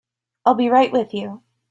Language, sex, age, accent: English, female, under 19, United States English